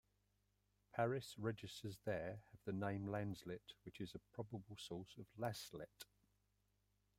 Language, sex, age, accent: English, male, 50-59, England English